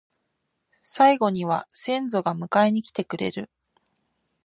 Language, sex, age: Japanese, female, 19-29